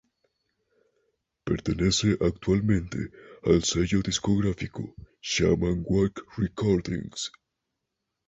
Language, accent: Spanish, Andino-Pacífico: Colombia, Perú, Ecuador, oeste de Bolivia y Venezuela andina